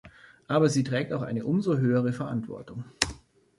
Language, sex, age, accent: German, male, 30-39, Deutschland Deutsch